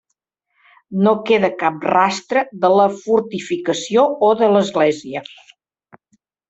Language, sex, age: Catalan, male, 40-49